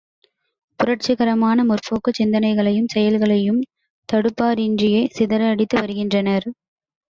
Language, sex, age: Tamil, female, under 19